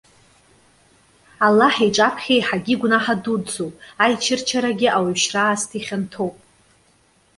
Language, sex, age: Abkhazian, female, 30-39